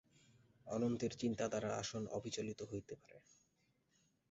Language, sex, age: Bengali, male, 19-29